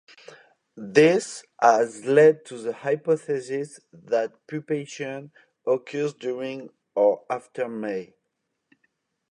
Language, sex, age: English, male, 30-39